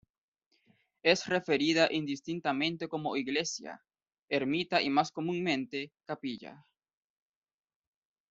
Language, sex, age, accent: Spanish, male, 19-29, América central